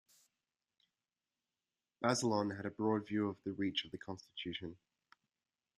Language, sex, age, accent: English, male, 19-29, Australian English